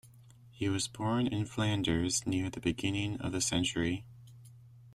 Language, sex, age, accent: English, male, 30-39, United States English